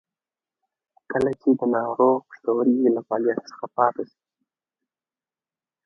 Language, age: Pashto, under 19